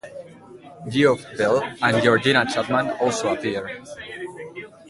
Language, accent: English, United States English